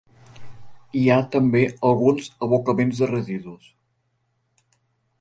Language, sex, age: Catalan, male, 70-79